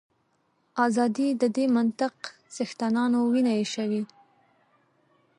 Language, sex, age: Pashto, female, 19-29